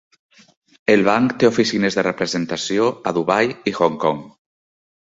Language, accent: Catalan, valencià